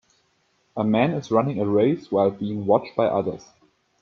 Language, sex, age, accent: English, male, 19-29, United States English